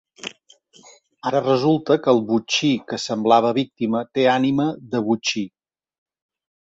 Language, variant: Catalan, Central